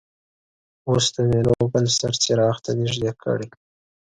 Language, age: Pashto, 19-29